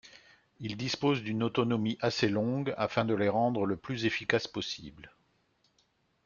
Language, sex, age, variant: French, male, 60-69, Français de métropole